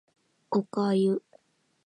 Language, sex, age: Japanese, female, 19-29